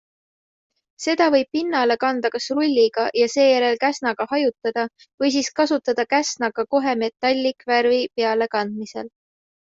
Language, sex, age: Estonian, female, 19-29